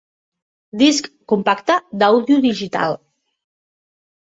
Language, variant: Catalan, Central